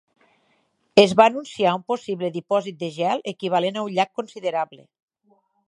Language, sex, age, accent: Catalan, female, 50-59, Ebrenc